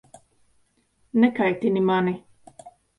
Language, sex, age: Latvian, female, 40-49